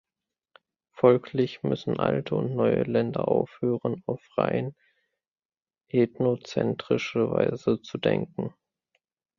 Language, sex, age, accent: German, male, 19-29, Deutschland Deutsch